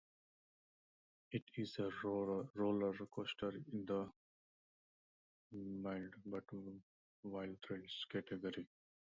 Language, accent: English, India and South Asia (India, Pakistan, Sri Lanka)